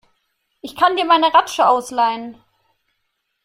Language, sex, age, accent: German, female, 19-29, Deutschland Deutsch